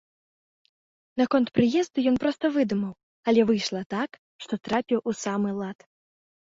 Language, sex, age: Belarusian, female, 19-29